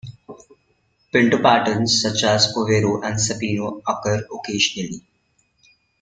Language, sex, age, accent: English, male, 19-29, India and South Asia (India, Pakistan, Sri Lanka)